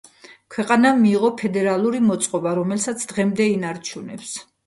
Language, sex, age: Georgian, female, 40-49